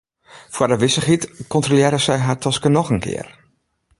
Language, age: Western Frisian, 40-49